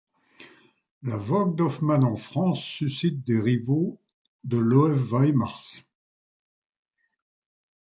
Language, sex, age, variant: French, male, 70-79, Français de métropole